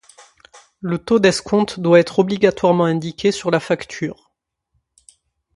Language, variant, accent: French, Français d'Europe, Français du sud de la France